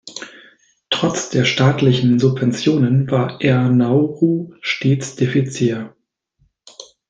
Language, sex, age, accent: German, male, 40-49, Deutschland Deutsch